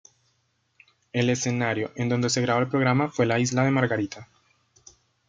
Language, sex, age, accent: Spanish, male, 19-29, Andino-Pacífico: Colombia, Perú, Ecuador, oeste de Bolivia y Venezuela andina